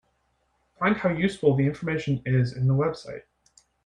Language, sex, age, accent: English, male, 19-29, United States English